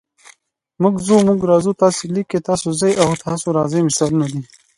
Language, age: Pashto, 19-29